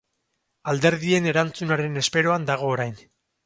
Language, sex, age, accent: Basque, male, 40-49, Mendebalekoa (Araba, Bizkaia, Gipuzkoako mendebaleko herri batzuk)